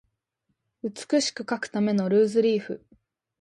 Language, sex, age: Japanese, female, under 19